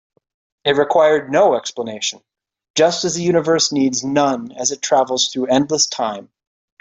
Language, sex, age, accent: English, male, 40-49, United States English